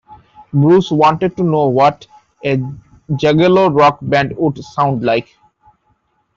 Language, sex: English, male